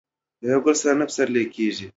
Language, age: Pashto, under 19